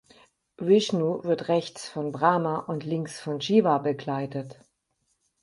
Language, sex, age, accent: German, female, 50-59, Deutschland Deutsch